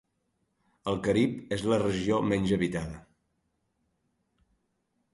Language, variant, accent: Catalan, Central, central